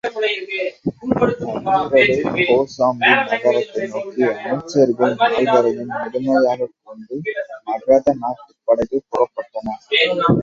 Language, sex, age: Tamil, male, 19-29